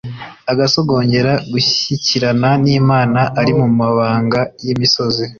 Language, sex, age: Kinyarwanda, male, 19-29